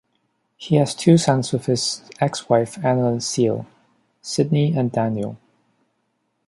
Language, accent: English, Hong Kong English